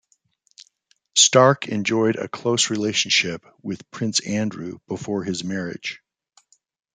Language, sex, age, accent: English, male, 50-59, United States English